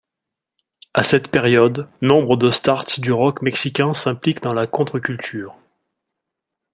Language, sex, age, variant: French, male, 40-49, Français de métropole